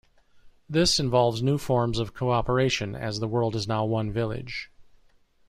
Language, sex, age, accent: English, male, 50-59, United States English